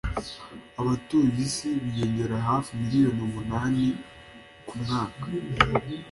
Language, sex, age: Kinyarwanda, male, under 19